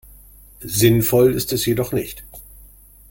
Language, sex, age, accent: German, male, 50-59, Deutschland Deutsch